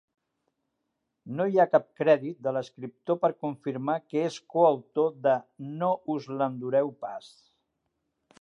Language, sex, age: Catalan, male, 60-69